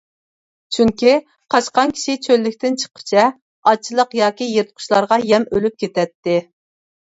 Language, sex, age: Uyghur, female, 30-39